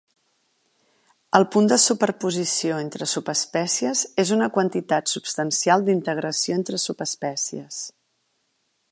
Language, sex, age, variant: Catalan, female, 40-49, Central